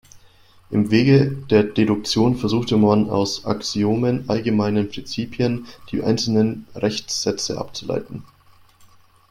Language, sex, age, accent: German, male, 19-29, Deutschland Deutsch